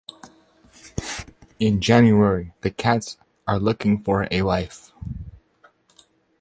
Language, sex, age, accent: English, male, 19-29, United States English